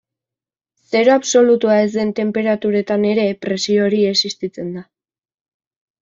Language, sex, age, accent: Basque, female, under 19, Erdialdekoa edo Nafarra (Gipuzkoa, Nafarroa)